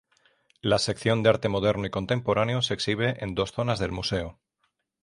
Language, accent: Spanish, España: Centro-Sur peninsular (Madrid, Toledo, Castilla-La Mancha); España: Sur peninsular (Andalucia, Extremadura, Murcia)